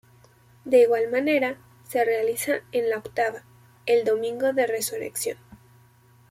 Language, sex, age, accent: Spanish, female, 19-29, México